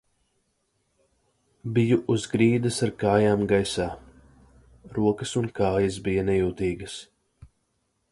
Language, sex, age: Latvian, male, 19-29